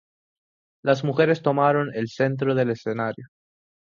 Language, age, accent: Spanish, 19-29, España: Islas Canarias